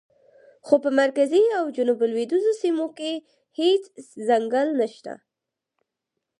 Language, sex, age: Pashto, female, under 19